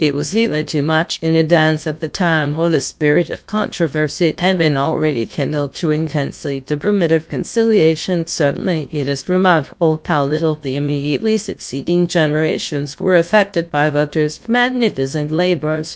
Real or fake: fake